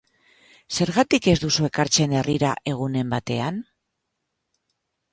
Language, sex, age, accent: Basque, female, 50-59, Mendebalekoa (Araba, Bizkaia, Gipuzkoako mendebaleko herri batzuk)